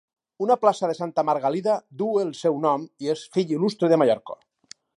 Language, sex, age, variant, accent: Catalan, male, 50-59, Valencià meridional, valencià